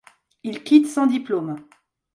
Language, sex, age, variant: French, female, 40-49, Français de métropole